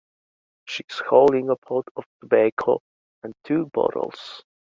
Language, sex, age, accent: English, male, 19-29, United States English